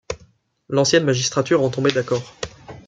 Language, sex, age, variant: French, male, 19-29, Français de métropole